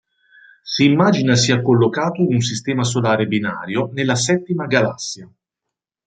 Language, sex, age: Italian, male, 30-39